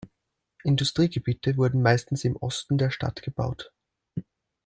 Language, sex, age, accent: German, male, 30-39, Österreichisches Deutsch